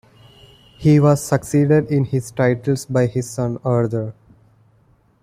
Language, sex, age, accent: English, male, 19-29, India and South Asia (India, Pakistan, Sri Lanka)